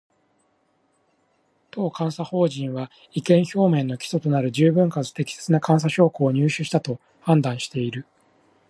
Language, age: Japanese, 40-49